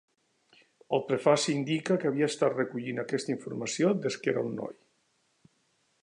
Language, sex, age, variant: Catalan, male, 60-69, Central